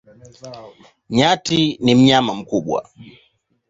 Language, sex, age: Swahili, male, 19-29